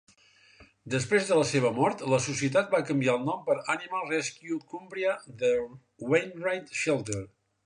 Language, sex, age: Catalan, male, 60-69